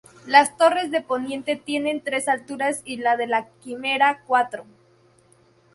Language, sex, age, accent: Spanish, female, 19-29, México